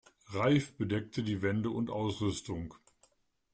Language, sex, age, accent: German, male, 60-69, Deutschland Deutsch